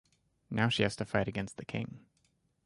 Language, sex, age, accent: English, male, 19-29, United States English